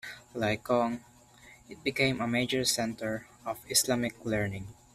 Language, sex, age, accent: English, male, under 19, Filipino